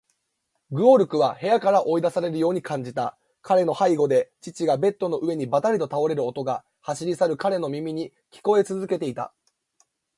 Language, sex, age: Japanese, male, 19-29